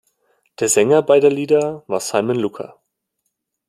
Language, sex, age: German, male, 19-29